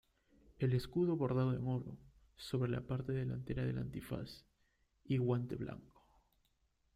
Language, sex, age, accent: Spanish, male, 19-29, Andino-Pacífico: Colombia, Perú, Ecuador, oeste de Bolivia y Venezuela andina